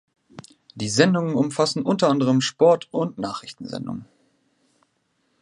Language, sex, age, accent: German, male, 19-29, Deutschland Deutsch